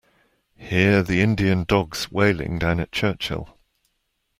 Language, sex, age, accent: English, male, 60-69, England English